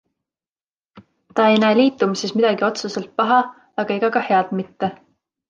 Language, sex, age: Estonian, female, 19-29